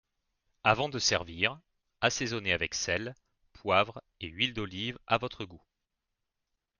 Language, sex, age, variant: French, male, 40-49, Français de métropole